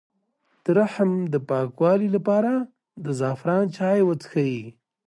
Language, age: Pashto, 40-49